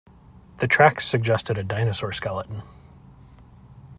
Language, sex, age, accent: English, male, 30-39, United States English